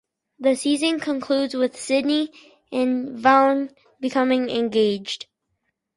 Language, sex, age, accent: English, male, under 19, United States English